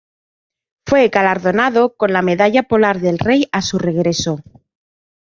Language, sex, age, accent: Spanish, female, 40-49, España: Centro-Sur peninsular (Madrid, Toledo, Castilla-La Mancha)